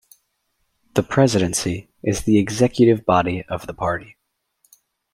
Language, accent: English, United States English